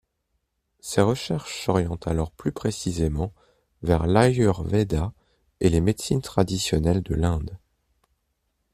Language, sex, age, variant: French, male, 30-39, Français de métropole